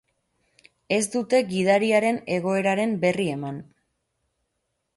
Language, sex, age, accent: Basque, female, 30-39, Erdialdekoa edo Nafarra (Gipuzkoa, Nafarroa)